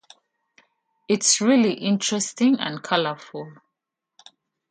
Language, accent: English, United States English